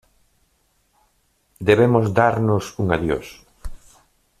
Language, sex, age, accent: Spanish, male, 50-59, España: Norte peninsular (Asturias, Castilla y León, Cantabria, País Vasco, Navarra, Aragón, La Rioja, Guadalajara, Cuenca)